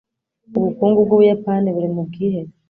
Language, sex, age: Kinyarwanda, female, 19-29